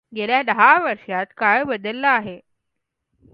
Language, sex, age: Marathi, female, under 19